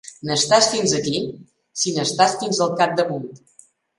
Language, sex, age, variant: Catalan, female, 40-49, Balear